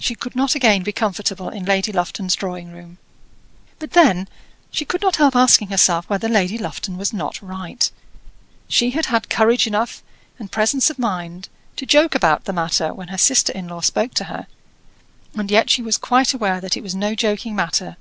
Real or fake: real